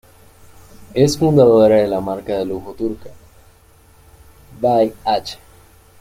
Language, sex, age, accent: Spanish, male, under 19, Caribe: Cuba, Venezuela, Puerto Rico, República Dominicana, Panamá, Colombia caribeña, México caribeño, Costa del golfo de México